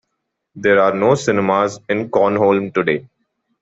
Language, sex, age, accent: English, male, 19-29, India and South Asia (India, Pakistan, Sri Lanka)